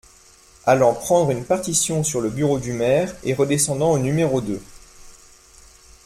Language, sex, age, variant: French, male, 19-29, Français de métropole